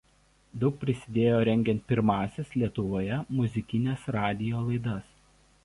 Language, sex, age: Lithuanian, male, 30-39